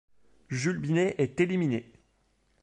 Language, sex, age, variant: French, male, 30-39, Français de métropole